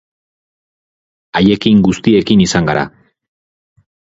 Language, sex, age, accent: Basque, male, 30-39, Erdialdekoa edo Nafarra (Gipuzkoa, Nafarroa)